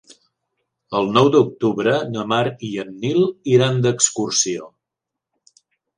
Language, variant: Catalan, Central